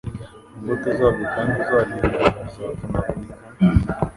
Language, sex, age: Kinyarwanda, male, 19-29